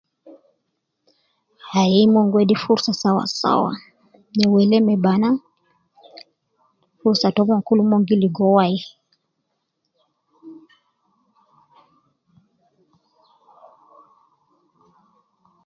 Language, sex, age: Nubi, female, 30-39